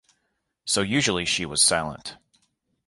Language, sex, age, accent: English, male, 30-39, United States English